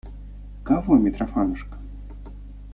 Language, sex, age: Russian, male, 19-29